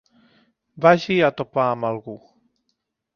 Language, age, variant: Catalan, 30-39, Nord-Occidental